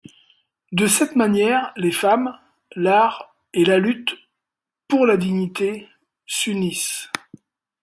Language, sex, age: French, male, 60-69